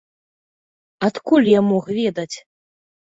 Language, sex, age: Belarusian, female, 30-39